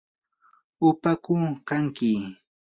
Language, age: Yanahuanca Pasco Quechua, 19-29